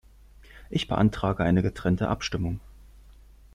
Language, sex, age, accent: German, male, 19-29, Deutschland Deutsch